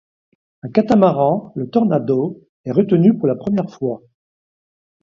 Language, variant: French, Français de métropole